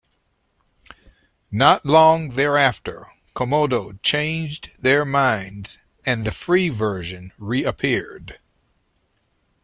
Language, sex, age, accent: English, male, 60-69, United States English